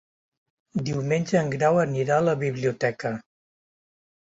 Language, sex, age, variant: Catalan, male, 60-69, Central